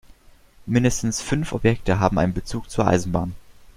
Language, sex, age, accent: German, male, under 19, Deutschland Deutsch